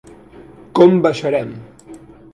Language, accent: Catalan, central; septentrional